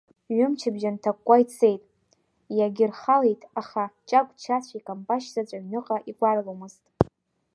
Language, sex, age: Abkhazian, female, 19-29